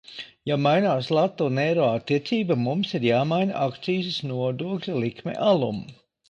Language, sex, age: Latvian, male, 50-59